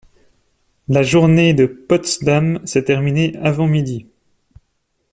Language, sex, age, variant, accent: French, male, 40-49, Français d'Europe, Français de Suisse